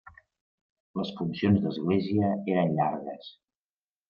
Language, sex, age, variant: Catalan, male, 30-39, Central